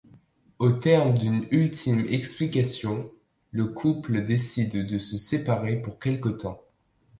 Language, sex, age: French, male, under 19